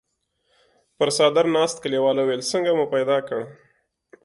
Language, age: Pashto, 19-29